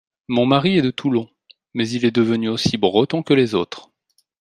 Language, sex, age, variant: French, male, 30-39, Français de métropole